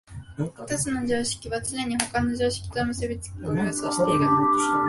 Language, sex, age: Japanese, female, 19-29